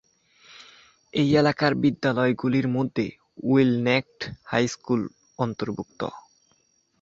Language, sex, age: Bengali, male, under 19